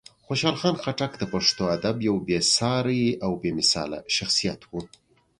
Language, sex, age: Pashto, male, 30-39